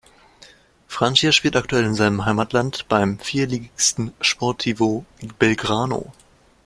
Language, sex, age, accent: German, male, under 19, Deutschland Deutsch